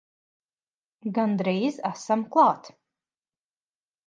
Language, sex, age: Latvian, female, 30-39